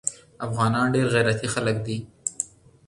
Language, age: Pashto, 30-39